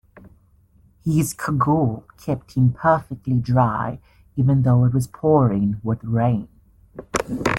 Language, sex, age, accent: English, male, 19-29, Southern African (South Africa, Zimbabwe, Namibia)